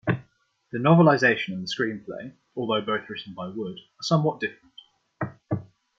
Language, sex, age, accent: English, male, 19-29, England English